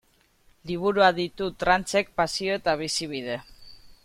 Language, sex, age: Basque, female, 30-39